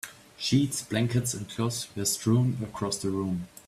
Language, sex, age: English, male, 30-39